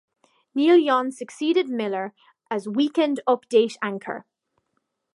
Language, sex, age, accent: English, female, under 19, Irish English